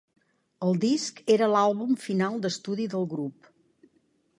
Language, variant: Catalan, Central